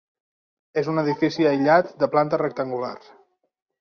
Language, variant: Catalan, Central